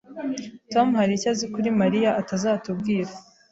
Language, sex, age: Kinyarwanda, female, 19-29